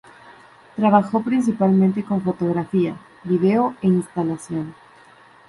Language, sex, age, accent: Spanish, female, under 19, México